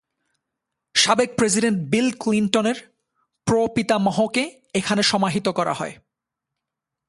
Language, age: Bengali, 19-29